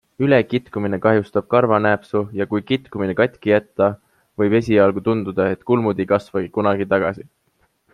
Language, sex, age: Estonian, male, 19-29